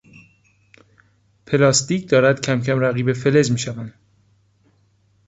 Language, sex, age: Persian, male, 19-29